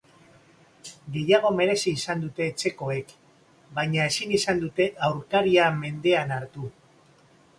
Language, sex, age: Basque, male, 50-59